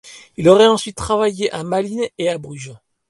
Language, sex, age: French, male, 40-49